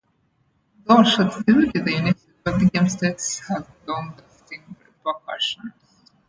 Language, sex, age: English, female, 19-29